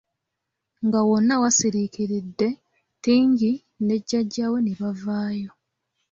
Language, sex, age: Ganda, female, 19-29